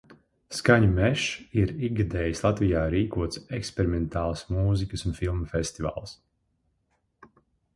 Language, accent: Latvian, Krievu